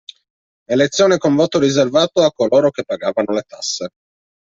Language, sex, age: Italian, male, 30-39